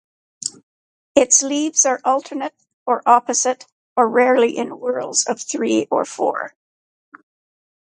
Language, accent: English, Canadian English